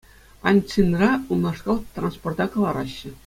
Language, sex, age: Chuvash, male, 40-49